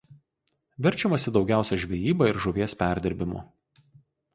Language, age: Lithuanian, 40-49